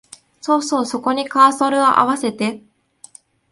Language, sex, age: Japanese, female, 19-29